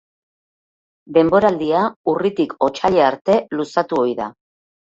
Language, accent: Basque, Mendebalekoa (Araba, Bizkaia, Gipuzkoako mendebaleko herri batzuk)